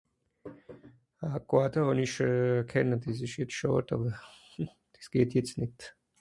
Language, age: Swiss German, 30-39